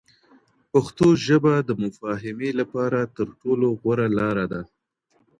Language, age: Pashto, 30-39